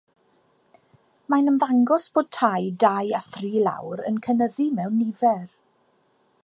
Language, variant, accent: Welsh, South-Western Welsh, Y Deyrnas Unedig Cymraeg